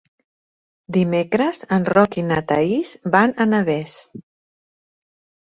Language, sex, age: Catalan, female, 40-49